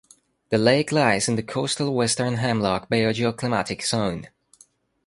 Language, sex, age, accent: English, male, 19-29, United States English